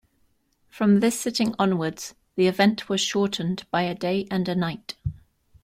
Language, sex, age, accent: English, female, 19-29, England English